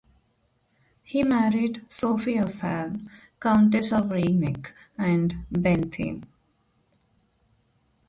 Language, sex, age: English, female, 30-39